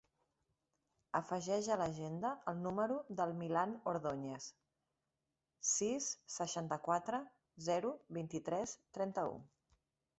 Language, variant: Catalan, Central